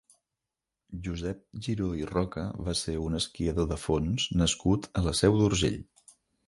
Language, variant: Catalan, Central